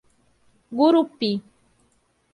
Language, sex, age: Portuguese, female, 30-39